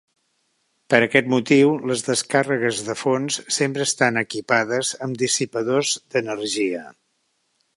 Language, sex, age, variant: Catalan, male, 60-69, Central